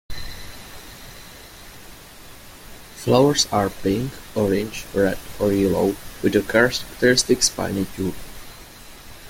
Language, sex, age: English, male, under 19